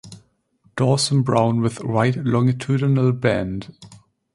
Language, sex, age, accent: English, male, 19-29, German English